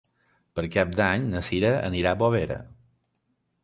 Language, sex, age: Catalan, male, 40-49